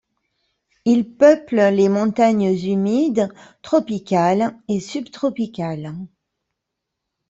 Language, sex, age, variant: French, female, 50-59, Français de métropole